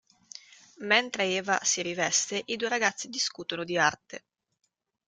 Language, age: Italian, 19-29